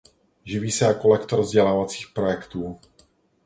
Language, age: Czech, 40-49